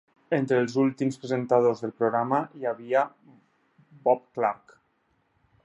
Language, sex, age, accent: Catalan, male, 30-39, Tortosí